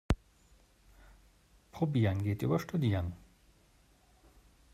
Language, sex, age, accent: German, male, 40-49, Deutschland Deutsch